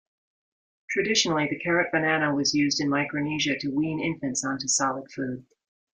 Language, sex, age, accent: English, female, 50-59, United States English